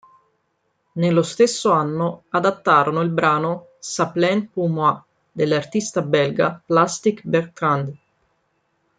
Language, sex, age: Italian, female, 30-39